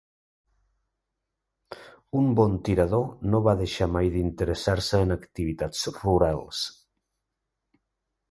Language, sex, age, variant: Catalan, male, 60-69, Central